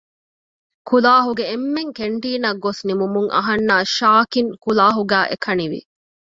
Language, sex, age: Divehi, female, 30-39